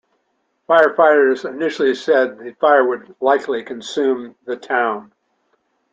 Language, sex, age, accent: English, male, 70-79, Canadian English